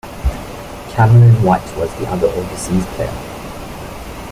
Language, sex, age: English, male, 19-29